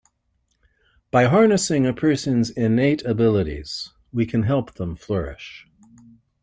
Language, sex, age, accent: English, male, 60-69, United States English